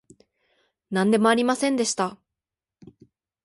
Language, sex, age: Japanese, female, under 19